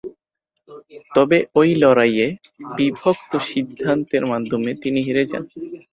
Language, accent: Bengali, Native